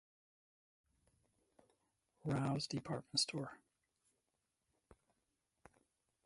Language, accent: English, United States English